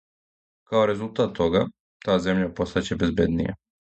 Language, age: Serbian, 19-29